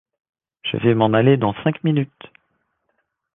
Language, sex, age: French, male, 30-39